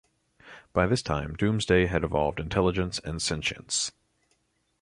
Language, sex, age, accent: English, male, 30-39, United States English